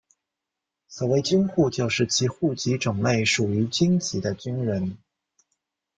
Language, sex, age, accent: Chinese, male, 40-49, 出生地：上海市